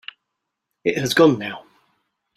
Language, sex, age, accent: English, male, 40-49, England English